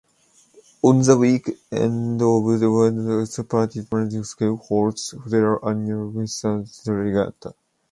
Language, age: English, 19-29